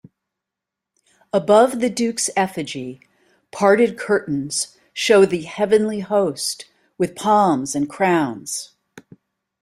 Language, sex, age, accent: English, female, 60-69, United States English